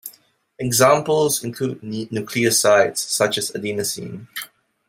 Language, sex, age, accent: English, male, 19-29, Singaporean English